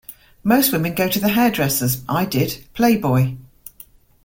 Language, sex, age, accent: English, female, 50-59, England English